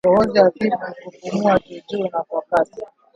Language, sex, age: Swahili, male, 19-29